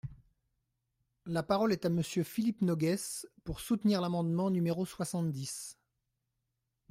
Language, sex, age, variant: French, male, 40-49, Français de métropole